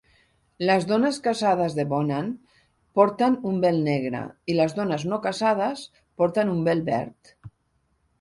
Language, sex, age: Catalan, female, 50-59